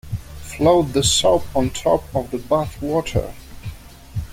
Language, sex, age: English, male, 30-39